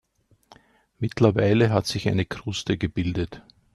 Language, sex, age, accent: German, male, 40-49, Österreichisches Deutsch